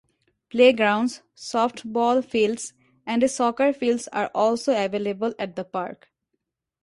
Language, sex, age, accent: English, female, 19-29, United States English